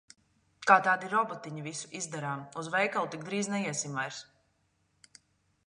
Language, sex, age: Latvian, female, 30-39